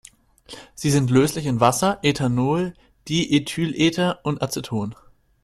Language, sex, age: German, male, 19-29